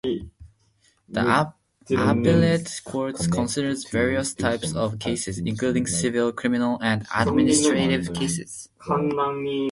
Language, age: English, under 19